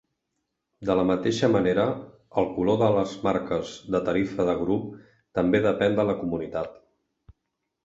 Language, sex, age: Catalan, male, 60-69